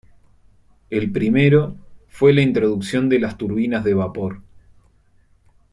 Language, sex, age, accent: Spanish, male, 19-29, Rioplatense: Argentina, Uruguay, este de Bolivia, Paraguay